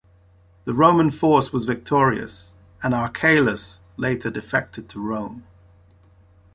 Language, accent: English, England English